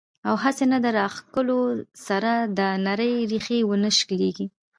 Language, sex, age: Pashto, female, 19-29